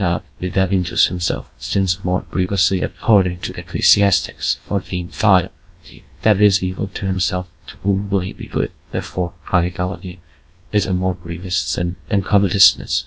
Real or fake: fake